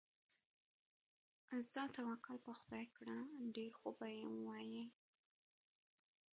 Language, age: Pashto, under 19